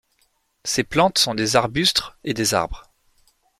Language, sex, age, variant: French, male, 30-39, Français de métropole